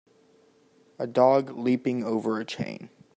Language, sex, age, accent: English, male, under 19, United States English